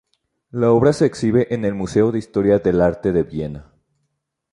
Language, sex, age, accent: Spanish, male, 19-29, México